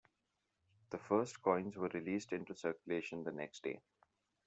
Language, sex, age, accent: English, male, 30-39, India and South Asia (India, Pakistan, Sri Lanka)